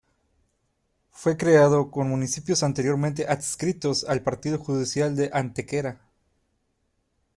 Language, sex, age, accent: Spanish, male, 19-29, México